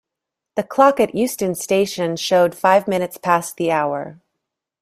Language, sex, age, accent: English, female, 40-49, United States English